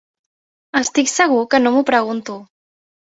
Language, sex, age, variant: Catalan, female, 19-29, Central